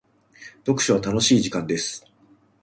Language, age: Japanese, 30-39